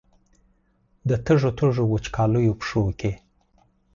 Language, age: Pashto, 30-39